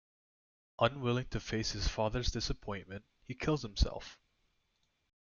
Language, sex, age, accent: English, male, 19-29, United States English